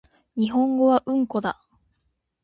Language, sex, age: Japanese, female, 19-29